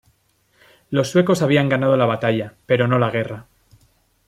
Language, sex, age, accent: Spanish, male, 19-29, España: Norte peninsular (Asturias, Castilla y León, Cantabria, País Vasco, Navarra, Aragón, La Rioja, Guadalajara, Cuenca)